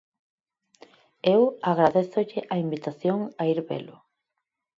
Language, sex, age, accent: Galician, female, 30-39, Normativo (estándar)